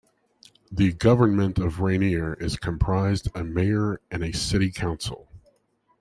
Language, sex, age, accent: English, male, 30-39, United States English